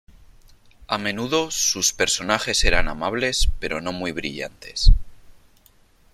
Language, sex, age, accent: Spanish, male, 30-39, España: Norte peninsular (Asturias, Castilla y León, Cantabria, País Vasco, Navarra, Aragón, La Rioja, Guadalajara, Cuenca)